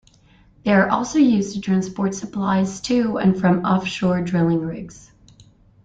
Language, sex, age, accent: English, female, 19-29, United States English